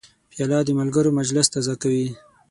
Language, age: Pashto, 19-29